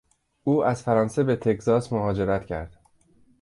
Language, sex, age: Persian, male, 40-49